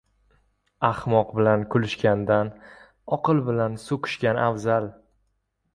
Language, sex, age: Uzbek, male, 19-29